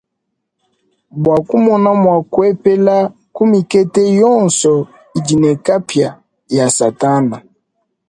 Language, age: Luba-Lulua, 30-39